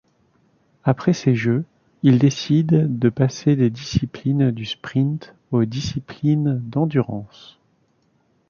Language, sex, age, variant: French, male, 30-39, Français de métropole